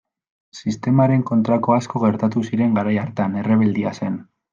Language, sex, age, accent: Basque, male, 19-29, Mendebalekoa (Araba, Bizkaia, Gipuzkoako mendebaleko herri batzuk)